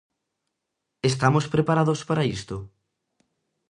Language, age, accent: Galician, 19-29, Atlántico (seseo e gheada)